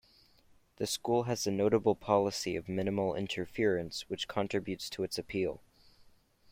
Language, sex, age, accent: English, male, 19-29, Canadian English